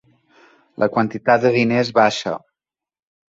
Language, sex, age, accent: Catalan, male, 40-49, balear; central